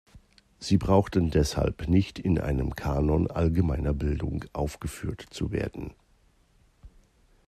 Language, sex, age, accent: German, male, 40-49, Deutschland Deutsch